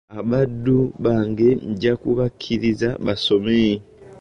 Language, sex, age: Ganda, male, 19-29